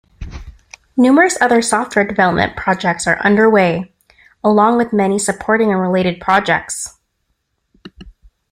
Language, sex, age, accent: English, female, 19-29, United States English